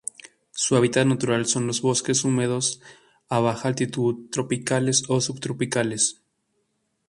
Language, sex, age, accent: Spanish, male, 19-29, México